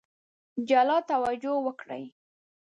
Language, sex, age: Pashto, female, 19-29